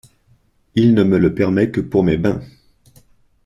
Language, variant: French, Français de métropole